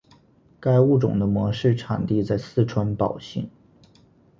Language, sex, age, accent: Chinese, male, 19-29, 出生地：吉林省